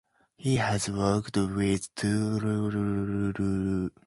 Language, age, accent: English, 19-29, United States English